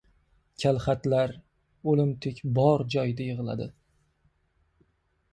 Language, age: Uzbek, 19-29